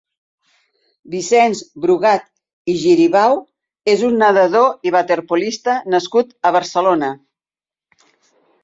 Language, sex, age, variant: Catalan, female, 70-79, Central